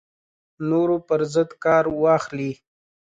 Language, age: Pashto, 30-39